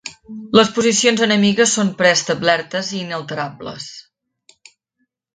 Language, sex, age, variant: Catalan, female, 40-49, Central